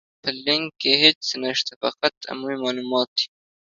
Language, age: Pashto, 19-29